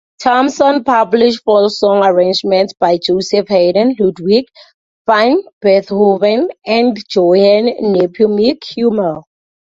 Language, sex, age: English, female, 19-29